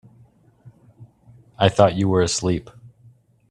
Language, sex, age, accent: English, male, 30-39, United States English